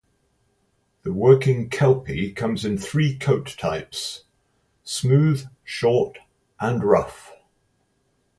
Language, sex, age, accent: English, male, 60-69, England English